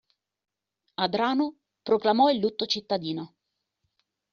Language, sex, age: Italian, female, 40-49